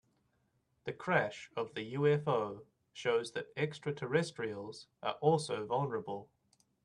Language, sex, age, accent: English, male, 19-29, New Zealand English